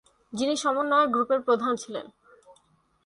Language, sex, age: Bengali, female, 19-29